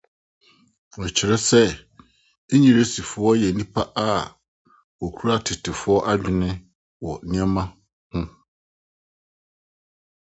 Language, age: Akan, 60-69